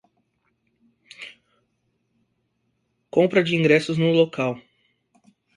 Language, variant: Portuguese, Portuguese (Brasil)